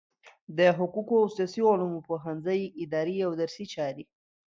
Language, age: Pashto, 19-29